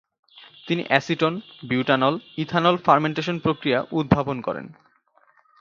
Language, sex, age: Bengali, male, 19-29